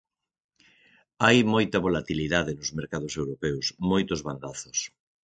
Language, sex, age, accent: Galician, male, 60-69, Atlántico (seseo e gheada)